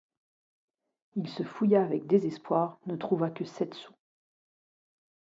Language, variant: French, Français de métropole